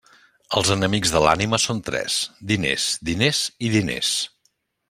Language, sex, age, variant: Catalan, male, 60-69, Central